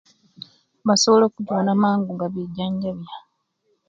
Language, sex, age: Kenyi, female, 19-29